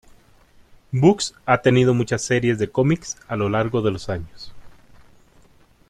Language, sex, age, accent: Spanish, male, 40-49, México